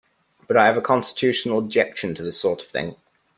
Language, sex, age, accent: English, male, 19-29, England English